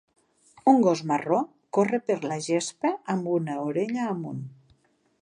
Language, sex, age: Catalan, female, 60-69